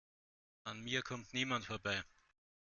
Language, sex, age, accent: German, male, 30-39, Österreichisches Deutsch